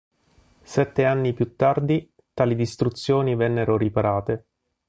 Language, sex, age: Italian, male, 40-49